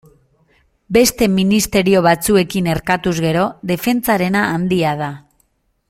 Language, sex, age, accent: Basque, female, 19-29, Mendebalekoa (Araba, Bizkaia, Gipuzkoako mendebaleko herri batzuk)